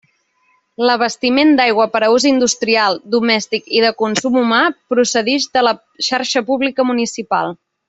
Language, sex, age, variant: Catalan, female, 19-29, Central